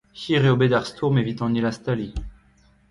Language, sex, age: Breton, male, 19-29